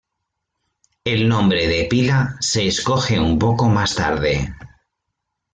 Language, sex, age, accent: Spanish, male, 30-39, España: Norte peninsular (Asturias, Castilla y León, Cantabria, País Vasco, Navarra, Aragón, La Rioja, Guadalajara, Cuenca)